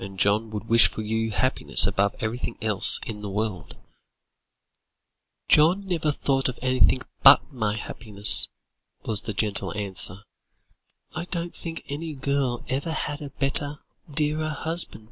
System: none